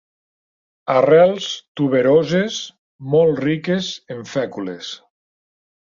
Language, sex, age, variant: Catalan, male, 40-49, Nord-Occidental